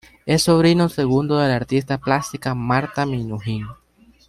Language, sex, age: Spanish, male, 19-29